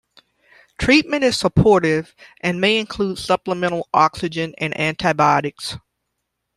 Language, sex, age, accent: English, female, 30-39, United States English